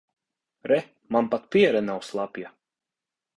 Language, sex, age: Latvian, male, 30-39